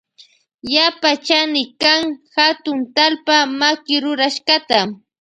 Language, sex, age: Loja Highland Quichua, female, 19-29